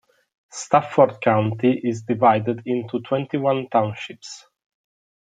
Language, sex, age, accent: English, male, 19-29, England English